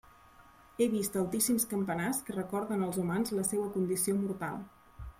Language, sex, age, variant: Catalan, female, 30-39, Central